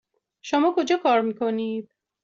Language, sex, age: Persian, female, 40-49